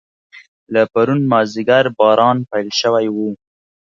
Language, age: Pashto, 19-29